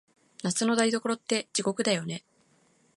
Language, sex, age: Japanese, female, 19-29